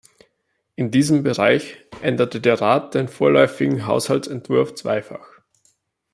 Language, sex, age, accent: German, male, 19-29, Österreichisches Deutsch